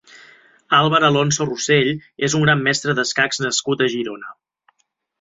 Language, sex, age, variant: Catalan, male, 30-39, Central